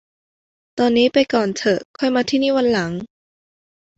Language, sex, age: Thai, female, under 19